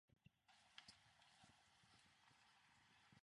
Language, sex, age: English, female, 19-29